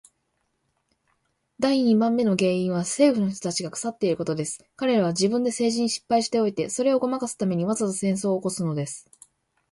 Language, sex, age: Japanese, female, 19-29